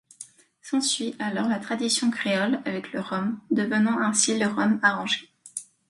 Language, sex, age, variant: French, female, 19-29, Français de métropole